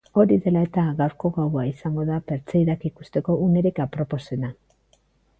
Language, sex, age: Basque, female, 40-49